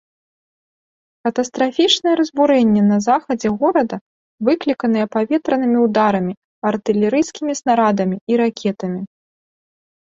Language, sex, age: Belarusian, female, 30-39